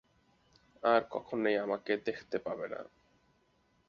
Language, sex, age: Bengali, male, 19-29